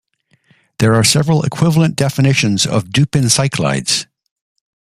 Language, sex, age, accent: English, male, 60-69, Canadian English